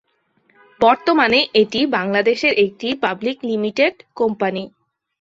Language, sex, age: Bengali, female, 19-29